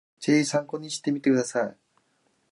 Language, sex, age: Japanese, male, 19-29